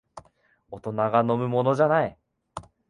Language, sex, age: Japanese, male, 19-29